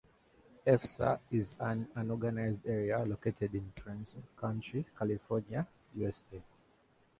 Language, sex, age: English, male, 19-29